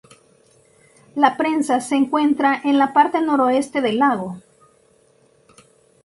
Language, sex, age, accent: Spanish, female, 19-29, América central